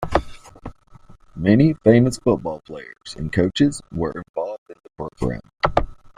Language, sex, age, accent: English, male, 19-29, United States English